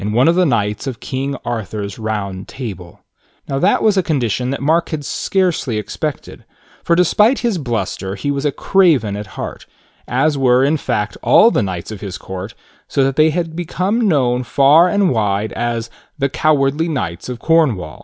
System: none